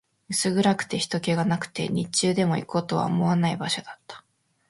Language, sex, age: Japanese, female, under 19